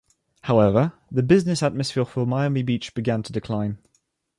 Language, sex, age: English, male, 19-29